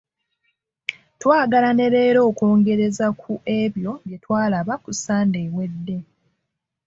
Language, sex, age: Ganda, female, 19-29